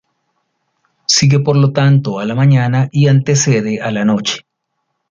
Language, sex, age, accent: Spanish, male, 50-59, Andino-Pacífico: Colombia, Perú, Ecuador, oeste de Bolivia y Venezuela andina